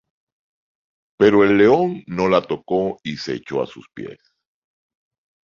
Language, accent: Spanish, Caribe: Cuba, Venezuela, Puerto Rico, República Dominicana, Panamá, Colombia caribeña, México caribeño, Costa del golfo de México